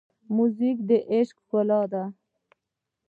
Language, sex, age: Pashto, female, 19-29